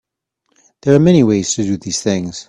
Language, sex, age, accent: English, male, 40-49, United States English